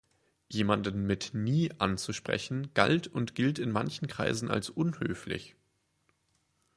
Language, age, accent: German, 19-29, Deutschland Deutsch